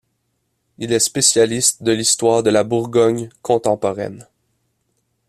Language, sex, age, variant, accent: French, male, 19-29, Français d'Amérique du Nord, Français du Canada